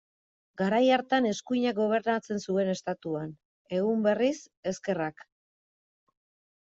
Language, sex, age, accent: Basque, female, 30-39, Erdialdekoa edo Nafarra (Gipuzkoa, Nafarroa)